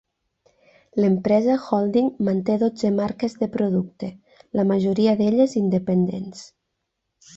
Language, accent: Catalan, central; nord-occidental